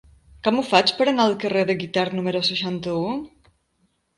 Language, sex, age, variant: Catalan, female, 50-59, Balear